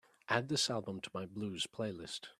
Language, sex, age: English, male, 19-29